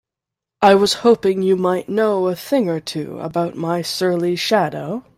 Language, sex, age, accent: English, female, 19-29, Canadian English